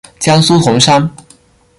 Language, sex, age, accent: Chinese, male, 19-29, 出生地：福建省